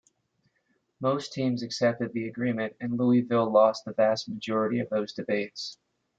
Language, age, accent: English, 30-39, United States English